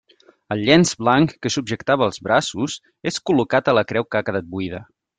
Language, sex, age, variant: Catalan, male, 30-39, Central